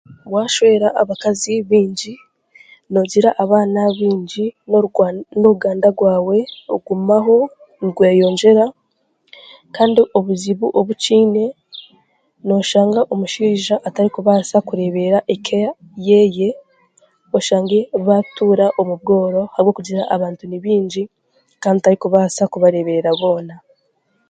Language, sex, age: Chiga, female, 19-29